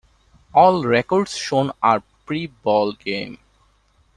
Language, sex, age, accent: English, male, 19-29, India and South Asia (India, Pakistan, Sri Lanka)